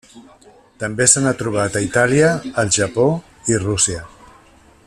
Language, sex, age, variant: Catalan, male, 50-59, Central